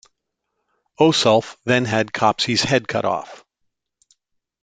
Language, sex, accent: English, male, United States English